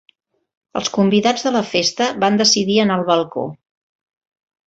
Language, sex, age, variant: Catalan, female, 60-69, Central